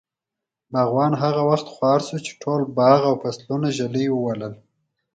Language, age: Pashto, 30-39